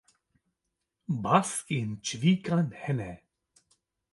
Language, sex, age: Kurdish, male, 30-39